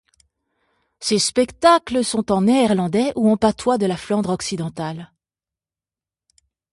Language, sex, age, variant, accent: French, female, 40-49, Français d'Europe, Français de Suisse